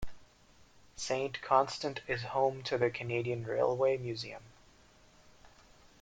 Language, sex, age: English, male, 30-39